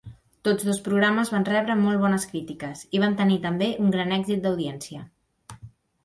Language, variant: Catalan, Central